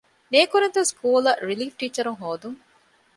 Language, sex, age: Divehi, female, 40-49